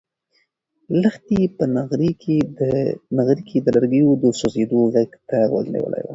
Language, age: Pashto, 19-29